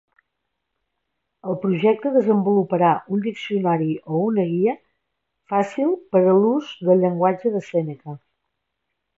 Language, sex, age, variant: Catalan, female, 60-69, Central